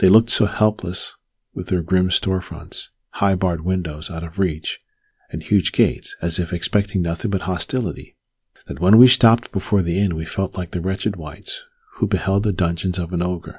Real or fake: real